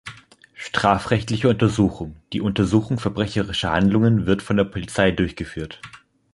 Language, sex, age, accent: German, male, 19-29, Deutschland Deutsch